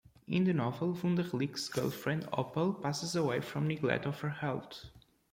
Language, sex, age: English, male, 19-29